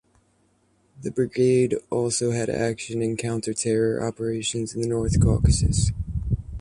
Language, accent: English, United States English